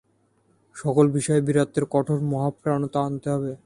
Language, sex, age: Bengali, male, 19-29